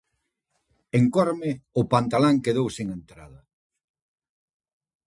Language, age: Galician, 60-69